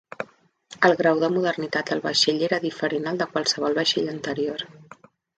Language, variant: Catalan, Central